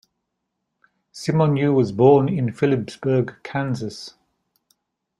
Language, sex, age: English, male, 60-69